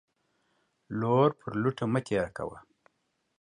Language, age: Pashto, 50-59